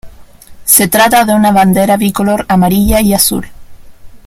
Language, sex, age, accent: Spanish, female, under 19, Chileno: Chile, Cuyo